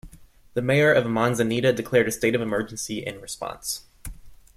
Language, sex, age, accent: English, male, 19-29, United States English